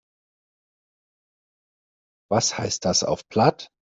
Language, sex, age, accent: German, male, 30-39, Deutschland Deutsch